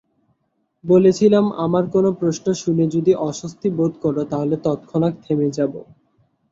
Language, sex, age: Bengali, male, under 19